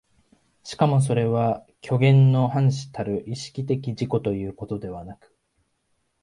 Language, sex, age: Japanese, male, 19-29